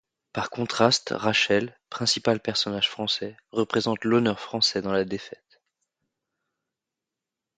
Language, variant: French, Français de métropole